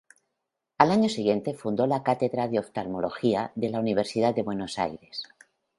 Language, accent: Spanish, España: Centro-Sur peninsular (Madrid, Toledo, Castilla-La Mancha)